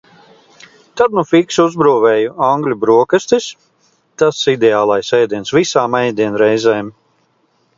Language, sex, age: Latvian, male, 50-59